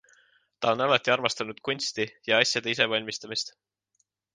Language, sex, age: Estonian, male, 19-29